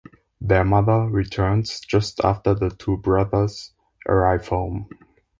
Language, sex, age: English, male, under 19